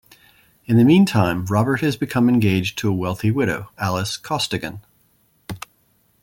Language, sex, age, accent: English, male, 50-59, Canadian English